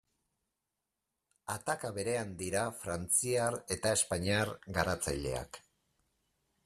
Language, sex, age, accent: Basque, male, 40-49, Mendebalekoa (Araba, Bizkaia, Gipuzkoako mendebaleko herri batzuk)